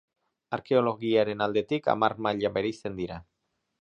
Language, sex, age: Basque, male, 30-39